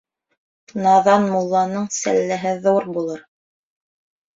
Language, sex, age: Bashkir, female, 30-39